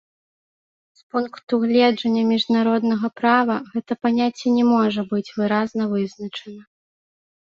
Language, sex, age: Belarusian, female, 19-29